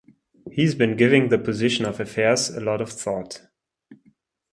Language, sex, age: English, male, 30-39